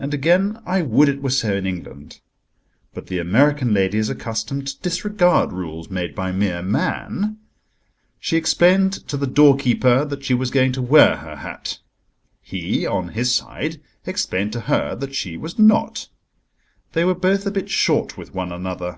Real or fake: real